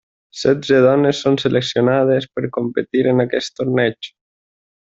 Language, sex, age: Catalan, male, 19-29